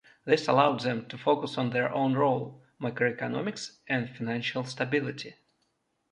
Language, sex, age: English, male, 19-29